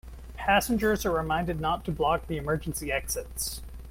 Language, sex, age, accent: English, male, 19-29, United States English